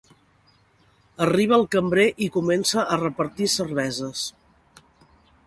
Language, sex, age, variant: Catalan, female, 50-59, Central